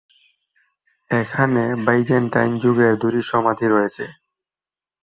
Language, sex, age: Bengali, male, 19-29